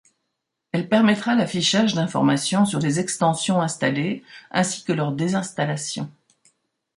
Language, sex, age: French, female, 60-69